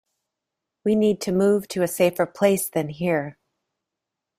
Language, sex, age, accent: English, female, 40-49, United States English